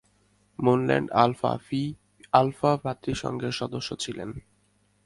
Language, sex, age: Bengali, male, 19-29